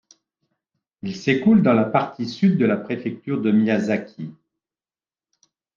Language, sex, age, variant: French, male, 50-59, Français de métropole